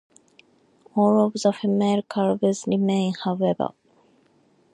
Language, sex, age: English, female, 19-29